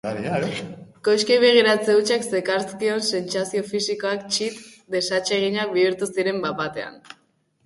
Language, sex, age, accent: Basque, female, under 19, Mendebalekoa (Araba, Bizkaia, Gipuzkoako mendebaleko herri batzuk)